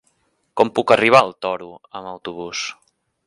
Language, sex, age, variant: Catalan, male, 19-29, Central